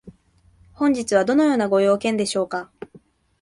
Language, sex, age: Japanese, female, 19-29